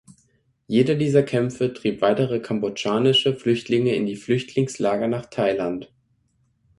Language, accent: German, Deutschland Deutsch